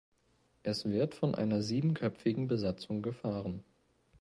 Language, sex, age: German, male, 19-29